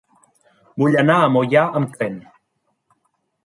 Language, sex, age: Catalan, male, 40-49